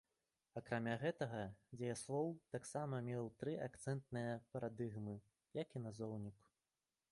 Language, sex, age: Belarusian, male, 19-29